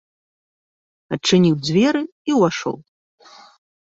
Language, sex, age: Belarusian, female, 40-49